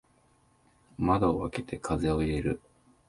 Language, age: Japanese, 19-29